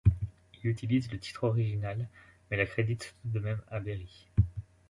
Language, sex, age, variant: French, male, 19-29, Français de métropole